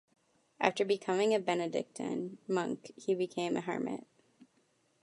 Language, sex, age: English, female, under 19